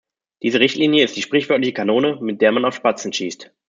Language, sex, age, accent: German, male, 30-39, Deutschland Deutsch